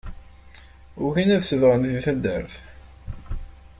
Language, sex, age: Kabyle, male, 19-29